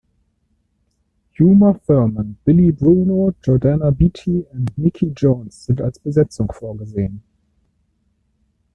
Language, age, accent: German, 30-39, Deutschland Deutsch